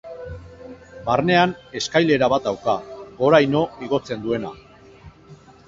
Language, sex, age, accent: Basque, male, 50-59, Erdialdekoa edo Nafarra (Gipuzkoa, Nafarroa)